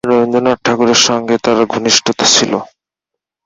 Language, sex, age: Bengali, male, 19-29